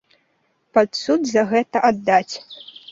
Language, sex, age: Belarusian, female, under 19